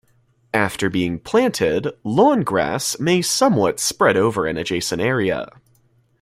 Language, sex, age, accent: English, male, under 19, United States English